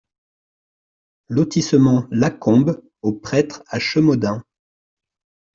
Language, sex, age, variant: French, male, 30-39, Français de métropole